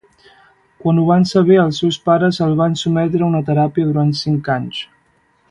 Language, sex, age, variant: Catalan, male, 19-29, Central